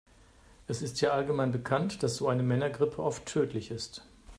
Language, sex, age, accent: German, male, 50-59, Deutschland Deutsch